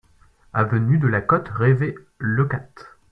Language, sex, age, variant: French, male, 19-29, Français de métropole